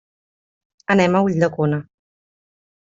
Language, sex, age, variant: Catalan, female, 30-39, Central